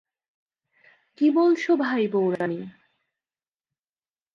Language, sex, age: Bengali, female, 19-29